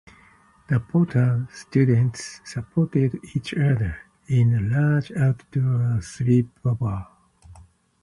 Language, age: English, 50-59